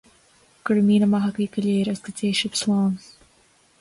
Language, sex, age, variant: Irish, female, 19-29, Gaeilge Chonnacht